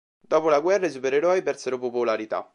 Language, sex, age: Italian, male, 19-29